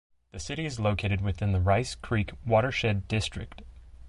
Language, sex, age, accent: English, male, 30-39, United States English